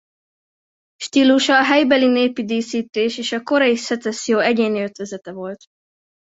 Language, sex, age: Hungarian, female, under 19